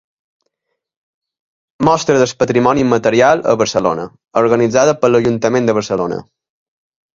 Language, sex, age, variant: Catalan, male, 19-29, Balear